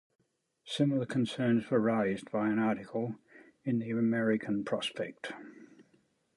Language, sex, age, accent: English, male, 70-79, Australian English